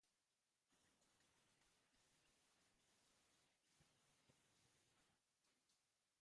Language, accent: Basque, Mendebalekoa (Araba, Bizkaia, Gipuzkoako mendebaleko herri batzuk)